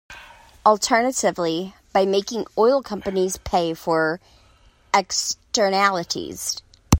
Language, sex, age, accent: English, female, 30-39, United States English